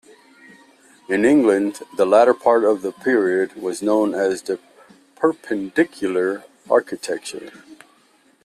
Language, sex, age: English, male, 60-69